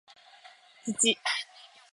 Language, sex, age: Japanese, female, under 19